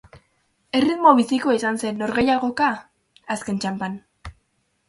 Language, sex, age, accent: Basque, female, under 19, Mendebalekoa (Araba, Bizkaia, Gipuzkoako mendebaleko herri batzuk)